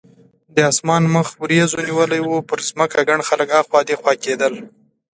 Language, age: Pashto, 30-39